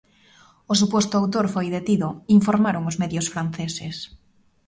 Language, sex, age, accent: Galician, female, 19-29, Normativo (estándar)